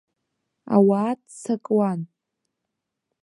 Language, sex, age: Abkhazian, female, under 19